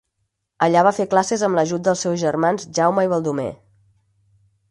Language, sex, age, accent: Catalan, female, 40-49, estàndard